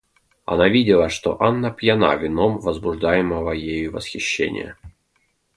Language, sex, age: Russian, male, 30-39